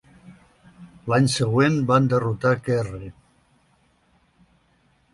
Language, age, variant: Catalan, 60-69, Central